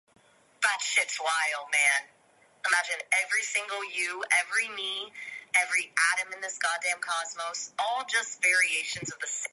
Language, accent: English, United States English